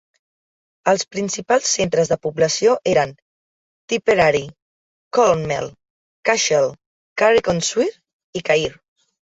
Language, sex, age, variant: Catalan, female, 30-39, Central